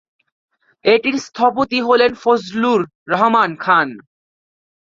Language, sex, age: Bengali, male, 19-29